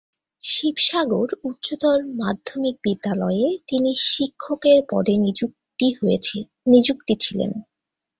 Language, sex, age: Bengali, female, 19-29